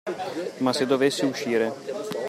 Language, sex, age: Italian, male, 30-39